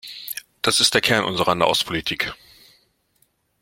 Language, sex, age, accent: German, male, 19-29, Deutschland Deutsch